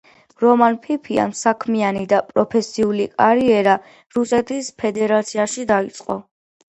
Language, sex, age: Georgian, female, 40-49